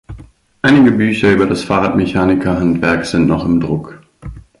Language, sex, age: German, male, 19-29